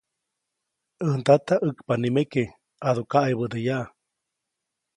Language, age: Copainalá Zoque, 40-49